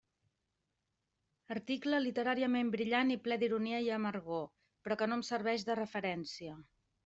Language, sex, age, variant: Catalan, female, 40-49, Central